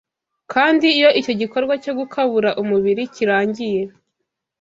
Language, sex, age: Kinyarwanda, female, 19-29